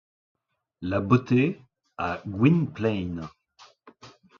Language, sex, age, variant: French, male, 50-59, Français de métropole